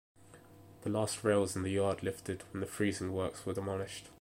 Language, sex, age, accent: English, male, 19-29, England English